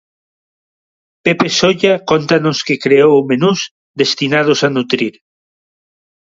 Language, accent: Galician, Neofalante